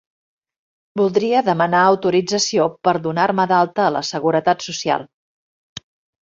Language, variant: Catalan, Central